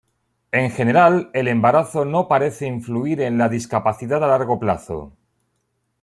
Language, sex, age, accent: Spanish, male, 40-49, España: Sur peninsular (Andalucia, Extremadura, Murcia)